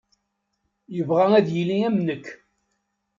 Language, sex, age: Kabyle, male, 60-69